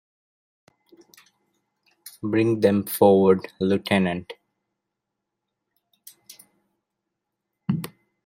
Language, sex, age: English, male, 19-29